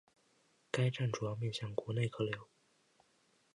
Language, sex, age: Chinese, male, under 19